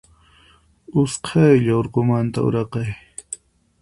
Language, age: Puno Quechua, 19-29